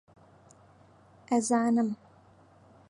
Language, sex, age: Central Kurdish, female, 19-29